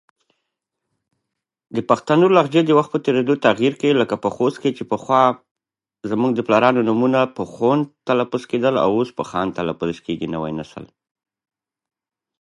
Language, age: Pashto, 30-39